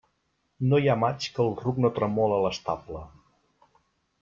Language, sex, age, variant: Catalan, male, 40-49, Central